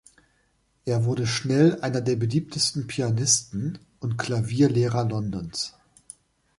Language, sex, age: German, male, 40-49